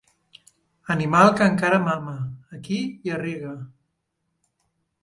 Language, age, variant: Catalan, 50-59, Central